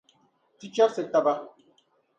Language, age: Dagbani, 19-29